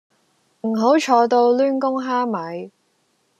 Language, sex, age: Cantonese, female, 19-29